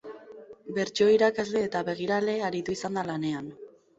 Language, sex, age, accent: Basque, female, 19-29, Mendebalekoa (Araba, Bizkaia, Gipuzkoako mendebaleko herri batzuk)